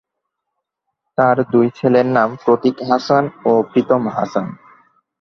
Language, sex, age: Bengali, male, under 19